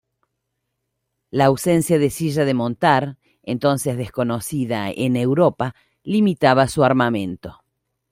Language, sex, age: Spanish, female, 50-59